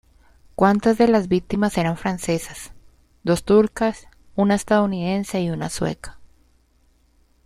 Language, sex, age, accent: Spanish, female, 19-29, Andino-Pacífico: Colombia, Perú, Ecuador, oeste de Bolivia y Venezuela andina